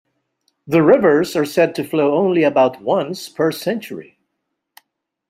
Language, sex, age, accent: English, male, 70-79, Filipino